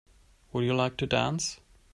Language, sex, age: English, male, 19-29